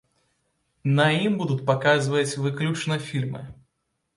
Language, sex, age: Belarusian, male, 19-29